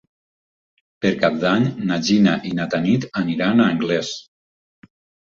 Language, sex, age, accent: Catalan, male, 50-59, valencià